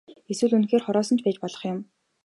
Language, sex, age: Mongolian, female, 19-29